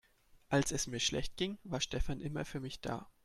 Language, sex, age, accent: German, male, 19-29, Deutschland Deutsch